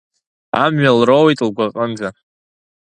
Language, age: Abkhazian, under 19